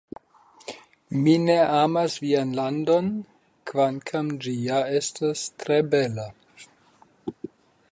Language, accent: Esperanto, Internacia